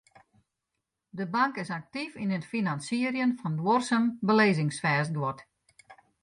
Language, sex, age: Western Frisian, female, 60-69